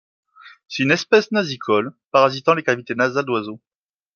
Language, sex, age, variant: French, male, 30-39, Français de métropole